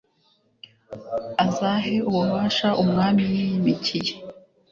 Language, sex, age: Kinyarwanda, female, 19-29